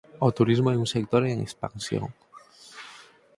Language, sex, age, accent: Galician, male, 19-29, Normativo (estándar)